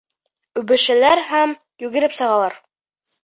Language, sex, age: Bashkir, male, under 19